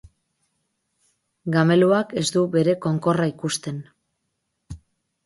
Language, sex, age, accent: Basque, female, 40-49, Mendebalekoa (Araba, Bizkaia, Gipuzkoako mendebaleko herri batzuk)